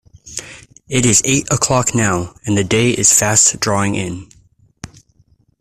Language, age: English, 19-29